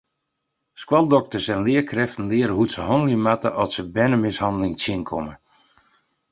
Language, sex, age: Western Frisian, male, 50-59